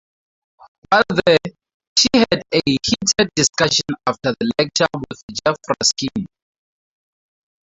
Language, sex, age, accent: English, male, 19-29, Southern African (South Africa, Zimbabwe, Namibia)